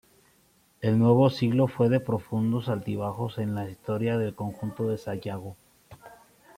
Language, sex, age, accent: Spanish, male, 19-29, México